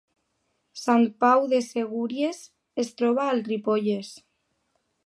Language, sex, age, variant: Catalan, female, under 19, Alacantí